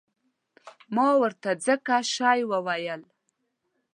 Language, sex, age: Pashto, female, 19-29